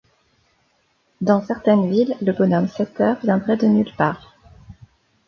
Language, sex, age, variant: French, female, 30-39, Français de métropole